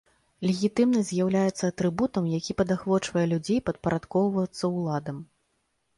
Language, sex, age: Belarusian, female, 30-39